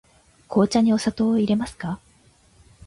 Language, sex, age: Japanese, female, 19-29